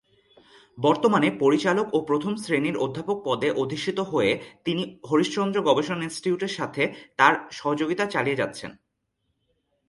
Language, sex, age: Bengali, male, 19-29